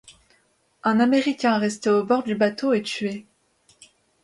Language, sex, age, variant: French, female, 19-29, Français de métropole